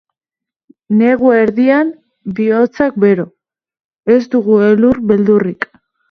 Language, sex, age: Basque, female, 19-29